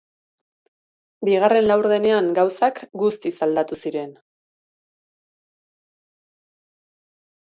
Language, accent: Basque, Erdialdekoa edo Nafarra (Gipuzkoa, Nafarroa)